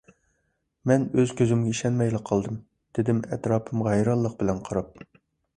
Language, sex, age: Uyghur, male, 19-29